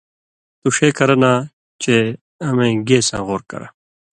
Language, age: Indus Kohistani, 30-39